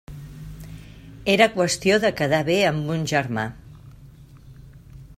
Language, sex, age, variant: Catalan, female, 50-59, Central